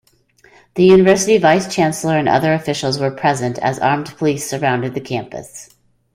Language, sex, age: English, female, 50-59